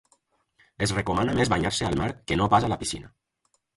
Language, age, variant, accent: Catalan, 30-39, Valencià meridional, valencià